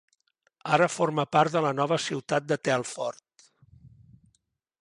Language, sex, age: Catalan, male, 50-59